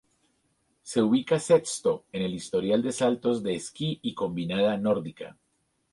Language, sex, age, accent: Spanish, male, 40-49, Andino-Pacífico: Colombia, Perú, Ecuador, oeste de Bolivia y Venezuela andina